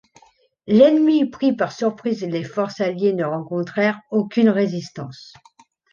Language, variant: French, Français de métropole